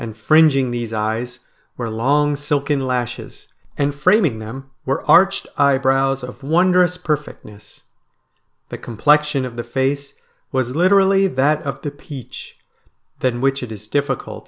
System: none